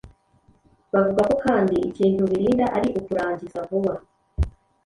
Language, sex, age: Kinyarwanda, female, 30-39